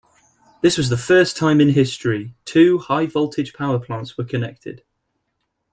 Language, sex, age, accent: English, male, 19-29, England English